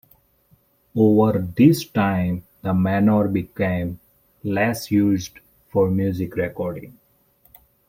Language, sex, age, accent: English, male, 30-39, India and South Asia (India, Pakistan, Sri Lanka)